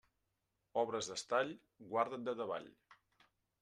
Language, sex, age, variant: Catalan, male, 40-49, Central